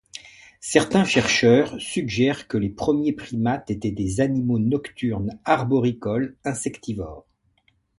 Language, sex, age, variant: French, male, 50-59, Français de métropole